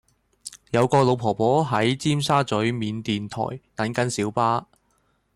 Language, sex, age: Cantonese, male, 19-29